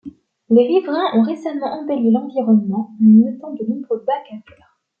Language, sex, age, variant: French, female, 19-29, Français de métropole